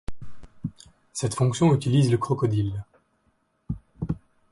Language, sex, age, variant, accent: French, male, 19-29, Français d'Europe, Français de Belgique